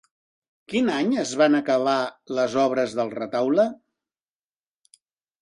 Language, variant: Catalan, Central